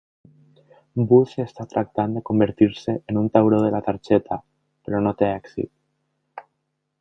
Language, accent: Catalan, valencià